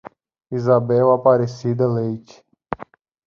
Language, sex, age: Portuguese, male, 19-29